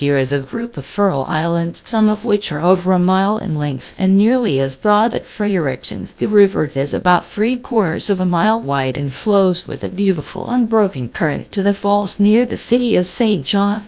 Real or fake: fake